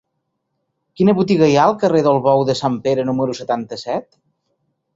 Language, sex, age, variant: Catalan, male, 40-49, Central